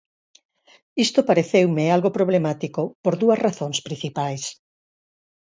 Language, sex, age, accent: Galician, female, 60-69, Normativo (estándar)